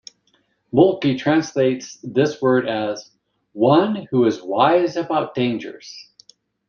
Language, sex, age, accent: English, male, 50-59, United States English